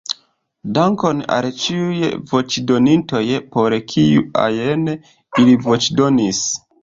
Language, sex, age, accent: Esperanto, male, 30-39, Internacia